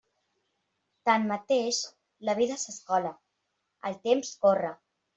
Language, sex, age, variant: Catalan, female, 40-49, Central